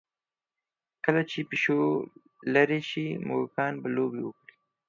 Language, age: Pashto, 19-29